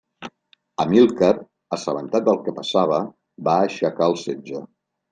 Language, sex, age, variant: Catalan, male, 60-69, Central